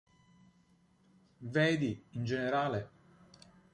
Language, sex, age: Italian, male, 40-49